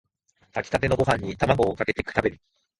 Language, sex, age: Japanese, male, 19-29